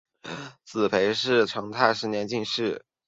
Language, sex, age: Chinese, male, 19-29